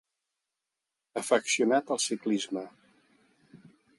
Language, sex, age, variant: Catalan, male, 60-69, Central